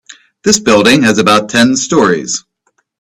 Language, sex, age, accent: English, male, 40-49, United States English